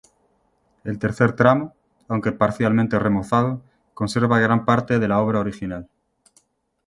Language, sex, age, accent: Spanish, male, 30-39, España: Norte peninsular (Asturias, Castilla y León, Cantabria, País Vasco, Navarra, Aragón, La Rioja, Guadalajara, Cuenca)